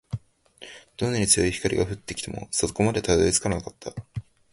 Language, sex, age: Japanese, male, under 19